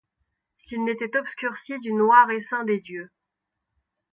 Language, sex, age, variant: French, female, 19-29, Français de métropole